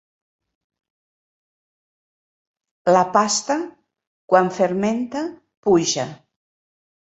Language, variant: Catalan, Central